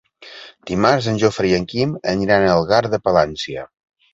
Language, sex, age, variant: Catalan, male, 50-59, Central